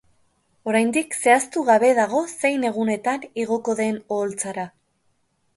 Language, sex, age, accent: Basque, female, 30-39, Erdialdekoa edo Nafarra (Gipuzkoa, Nafarroa)